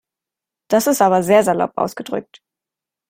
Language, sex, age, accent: German, female, 19-29, Deutschland Deutsch